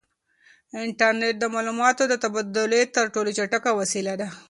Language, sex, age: Pashto, female, 19-29